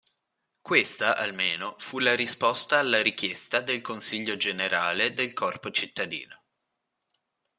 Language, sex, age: Italian, male, under 19